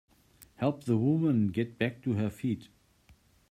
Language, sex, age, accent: English, male, 60-69, Southern African (South Africa, Zimbabwe, Namibia)